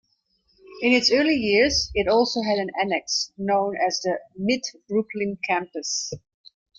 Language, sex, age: English, female, 50-59